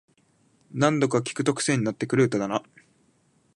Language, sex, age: Japanese, male, 19-29